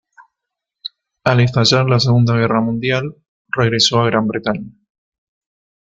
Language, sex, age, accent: Spanish, male, 30-39, Rioplatense: Argentina, Uruguay, este de Bolivia, Paraguay